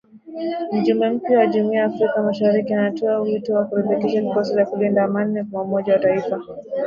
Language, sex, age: Swahili, female, 19-29